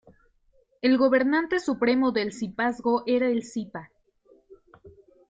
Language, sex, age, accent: Spanish, female, 19-29, México